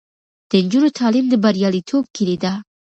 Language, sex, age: Pashto, female, under 19